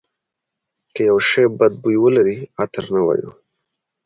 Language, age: Pashto, 19-29